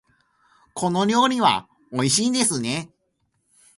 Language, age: Japanese, 19-29